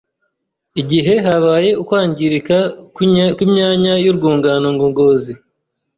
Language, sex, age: Kinyarwanda, male, 30-39